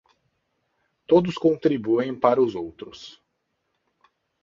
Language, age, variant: Portuguese, 50-59, Portuguese (Brasil)